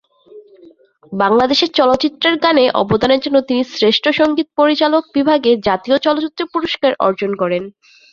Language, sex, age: Bengali, female, 19-29